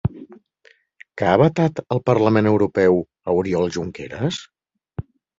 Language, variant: Catalan, Central